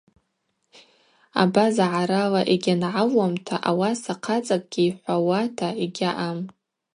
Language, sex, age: Abaza, female, 19-29